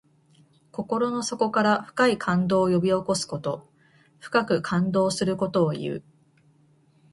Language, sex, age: Japanese, female, 19-29